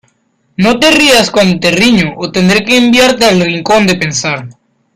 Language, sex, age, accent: Spanish, male, under 19, Andino-Pacífico: Colombia, Perú, Ecuador, oeste de Bolivia y Venezuela andina